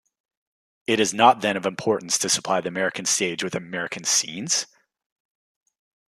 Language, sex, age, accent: English, male, 19-29, Canadian English